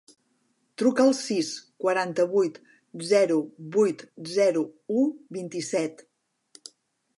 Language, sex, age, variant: Catalan, female, 40-49, Central